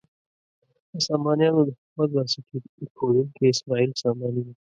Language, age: Pashto, 19-29